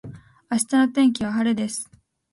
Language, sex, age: Japanese, female, 19-29